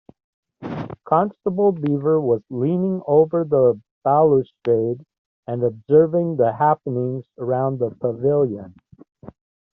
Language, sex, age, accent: English, male, 60-69, United States English